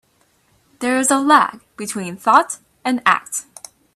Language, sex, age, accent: English, female, 19-29, United States English